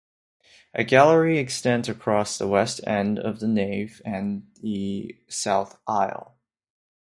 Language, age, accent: English, under 19, Canadian English